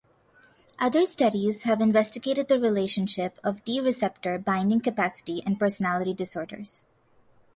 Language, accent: English, United States English; India and South Asia (India, Pakistan, Sri Lanka)